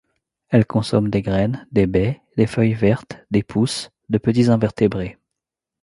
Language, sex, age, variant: French, male, 40-49, Français de métropole